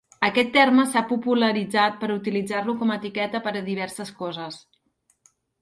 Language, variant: Catalan, Nord-Occidental